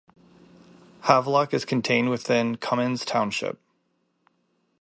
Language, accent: English, United States English